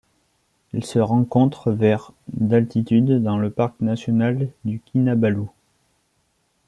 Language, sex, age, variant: French, male, 19-29, Français de métropole